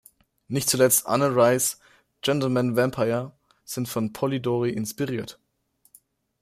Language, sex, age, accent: German, male, under 19, Deutschland Deutsch